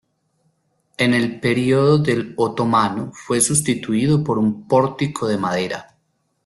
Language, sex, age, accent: Spanish, male, 40-49, Andino-Pacífico: Colombia, Perú, Ecuador, oeste de Bolivia y Venezuela andina